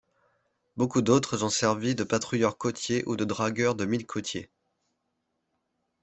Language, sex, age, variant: French, male, 19-29, Français de métropole